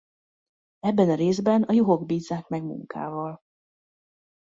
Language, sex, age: Hungarian, female, 19-29